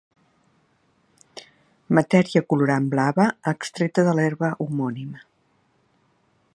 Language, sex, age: Catalan, female, 60-69